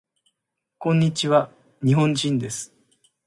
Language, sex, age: Japanese, male, 40-49